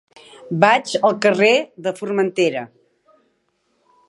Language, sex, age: Catalan, female, 60-69